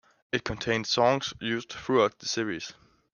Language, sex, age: English, male, under 19